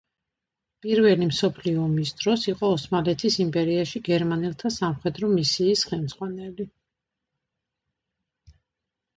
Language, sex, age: Georgian, female, 50-59